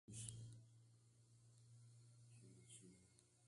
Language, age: Teutila Cuicatec, 19-29